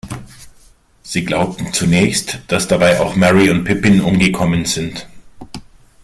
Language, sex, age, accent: German, male, 40-49, Deutschland Deutsch